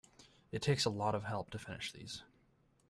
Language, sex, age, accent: English, male, 19-29, United States English